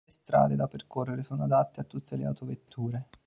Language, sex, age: Italian, male, 30-39